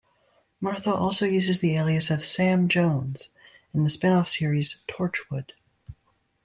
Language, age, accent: English, under 19, United States English